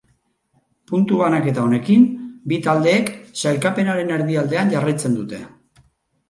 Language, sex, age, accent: Basque, male, 50-59, Erdialdekoa edo Nafarra (Gipuzkoa, Nafarroa)